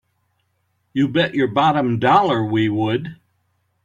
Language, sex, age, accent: English, male, 60-69, United States English